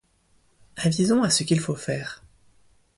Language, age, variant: French, 19-29, Français de métropole